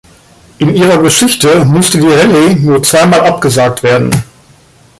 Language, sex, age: German, male, 50-59